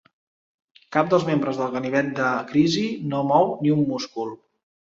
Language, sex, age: Catalan, male, 40-49